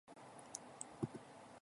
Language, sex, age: Japanese, female, 30-39